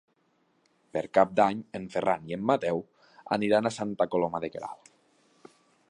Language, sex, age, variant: Catalan, male, 19-29, Nord-Occidental